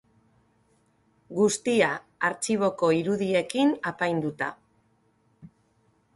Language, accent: Basque, Mendebalekoa (Araba, Bizkaia, Gipuzkoako mendebaleko herri batzuk)